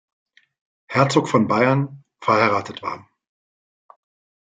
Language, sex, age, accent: German, male, 50-59, Deutschland Deutsch